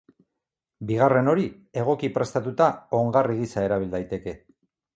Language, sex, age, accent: Basque, male, 50-59, Mendebalekoa (Araba, Bizkaia, Gipuzkoako mendebaleko herri batzuk)